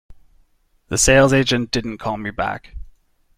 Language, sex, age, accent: English, male, 19-29, Canadian English